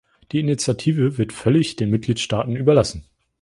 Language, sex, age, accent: German, male, 19-29, Deutschland Deutsch